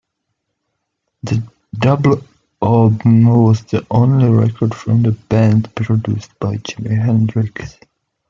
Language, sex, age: English, male, 19-29